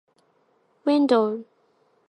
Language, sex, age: Japanese, female, 19-29